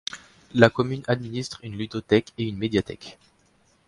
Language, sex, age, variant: French, male, under 19, Français de métropole